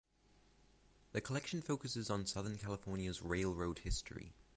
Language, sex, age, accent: English, male, 19-29, England English; New Zealand English